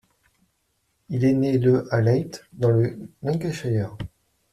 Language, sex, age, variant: French, male, 30-39, Français de métropole